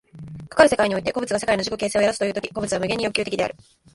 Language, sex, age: Japanese, female, under 19